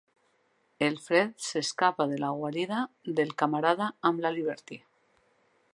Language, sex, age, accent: Catalan, female, 40-49, valencià